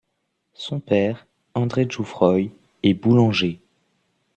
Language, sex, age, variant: French, male, under 19, Français de métropole